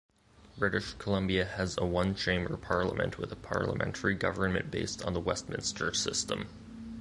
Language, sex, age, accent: English, male, 19-29, United States English